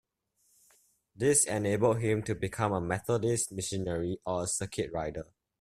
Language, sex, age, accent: English, male, under 19, Singaporean English